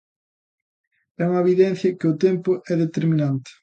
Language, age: Galician, 19-29